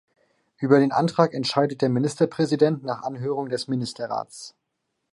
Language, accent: German, Deutschland Deutsch